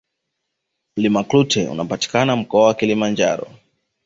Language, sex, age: Swahili, male, 19-29